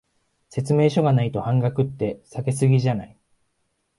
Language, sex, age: Japanese, male, 19-29